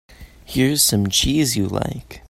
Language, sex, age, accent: English, male, under 19, United States English